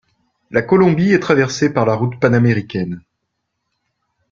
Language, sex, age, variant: French, male, 40-49, Français de métropole